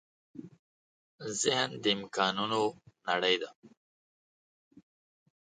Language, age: Pashto, 19-29